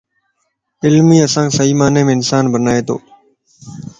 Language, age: Lasi, 19-29